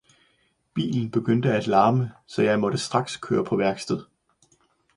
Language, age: Danish, 40-49